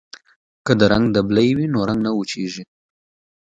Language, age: Pashto, 19-29